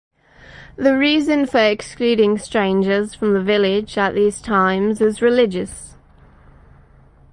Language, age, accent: English, 30-39, United States English; England English